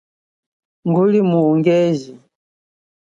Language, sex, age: Chokwe, female, 40-49